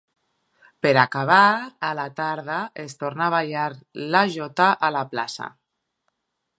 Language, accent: Catalan, apitxat